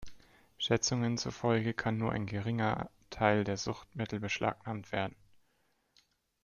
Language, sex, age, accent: German, male, 19-29, Deutschland Deutsch